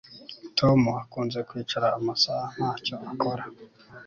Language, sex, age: Kinyarwanda, male, 19-29